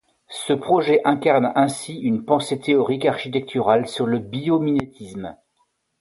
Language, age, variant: French, 60-69, Français de métropole